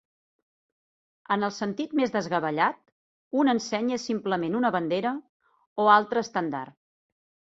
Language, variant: Catalan, Central